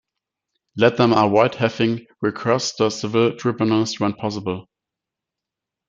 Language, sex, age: English, male, 19-29